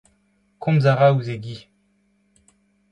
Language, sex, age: Breton, male, 19-29